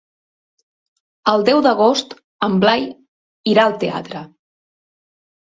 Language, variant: Catalan, Central